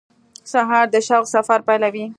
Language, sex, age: Pashto, female, 30-39